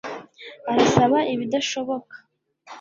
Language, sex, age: Kinyarwanda, female, 19-29